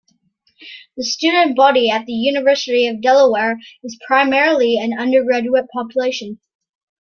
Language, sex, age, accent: English, female, under 19, Canadian English